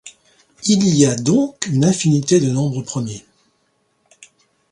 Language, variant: French, Français de métropole